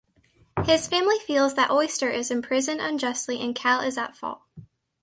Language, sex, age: English, female, under 19